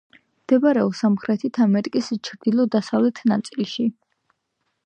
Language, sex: Georgian, female